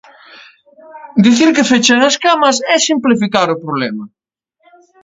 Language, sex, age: Galician, male, 40-49